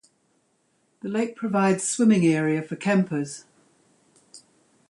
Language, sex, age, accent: English, female, 70-79, New Zealand English